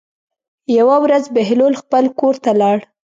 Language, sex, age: Pashto, female, 30-39